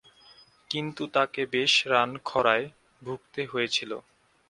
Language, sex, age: Bengali, male, 19-29